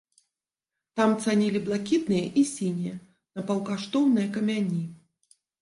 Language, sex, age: Belarusian, female, 40-49